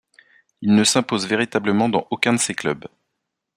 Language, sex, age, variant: French, male, 40-49, Français de métropole